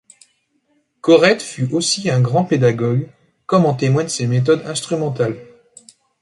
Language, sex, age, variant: French, male, 19-29, Français de métropole